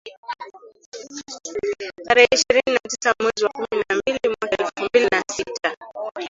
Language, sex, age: Swahili, female, 19-29